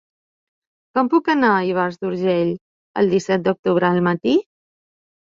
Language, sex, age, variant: Catalan, female, 50-59, Balear